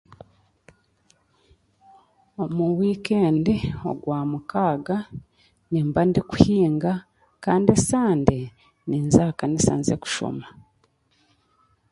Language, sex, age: Chiga, female, 30-39